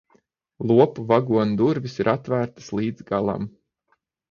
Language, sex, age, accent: Latvian, male, 30-39, Dzimtā valoda